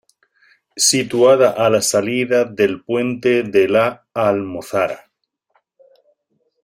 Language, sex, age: Spanish, male, 50-59